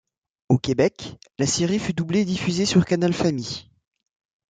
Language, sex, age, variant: French, male, 19-29, Français de métropole